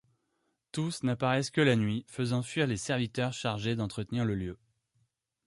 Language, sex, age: French, male, 30-39